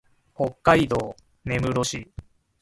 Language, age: Japanese, 30-39